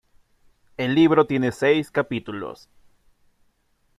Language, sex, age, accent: Spanish, male, 30-39, México